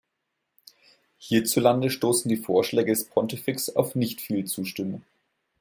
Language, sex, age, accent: German, male, 19-29, Deutschland Deutsch